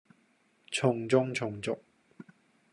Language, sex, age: Cantonese, male, 19-29